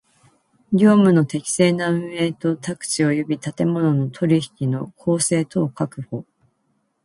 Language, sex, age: Japanese, female, 50-59